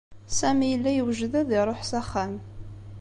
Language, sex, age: Kabyle, female, 19-29